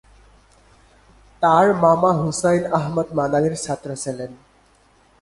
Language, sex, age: Bengali, male, 19-29